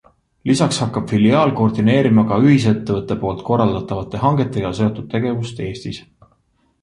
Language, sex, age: Estonian, male, 40-49